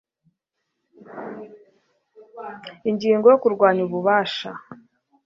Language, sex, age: Kinyarwanda, female, 40-49